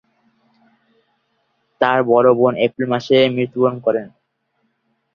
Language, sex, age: Bengali, male, 19-29